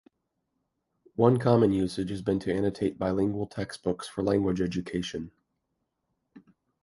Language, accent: English, United States English